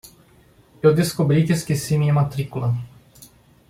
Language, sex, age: Portuguese, male, 40-49